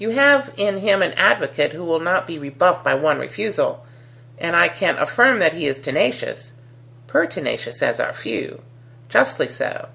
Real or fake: real